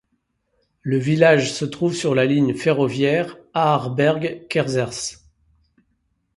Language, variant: French, Français de métropole